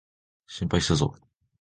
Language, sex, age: Japanese, male, under 19